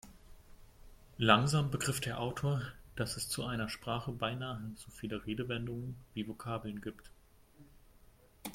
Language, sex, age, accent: German, male, 19-29, Deutschland Deutsch